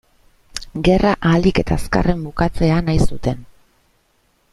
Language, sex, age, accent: Basque, female, 30-39, Mendebalekoa (Araba, Bizkaia, Gipuzkoako mendebaleko herri batzuk)